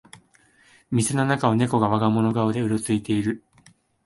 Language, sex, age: Japanese, male, 19-29